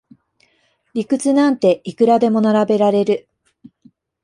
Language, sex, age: Japanese, female, 30-39